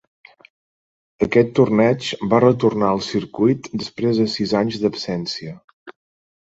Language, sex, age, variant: Catalan, male, 30-39, Central